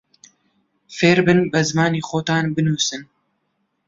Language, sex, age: Central Kurdish, male, 19-29